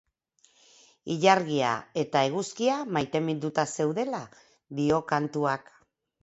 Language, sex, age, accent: Basque, female, 50-59, Mendebalekoa (Araba, Bizkaia, Gipuzkoako mendebaleko herri batzuk)